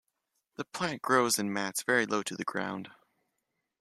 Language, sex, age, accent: English, male, 19-29, United States English